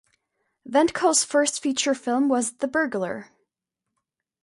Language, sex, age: English, female, under 19